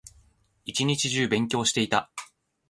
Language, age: Japanese, 19-29